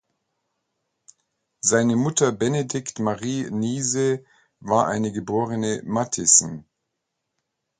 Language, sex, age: German, male, 40-49